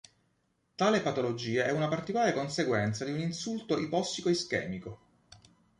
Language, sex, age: Italian, male, 40-49